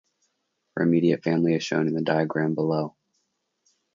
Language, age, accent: English, 40-49, United States English